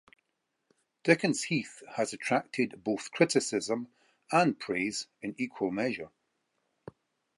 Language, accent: English, Scottish English